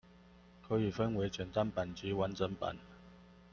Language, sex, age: Chinese, male, 40-49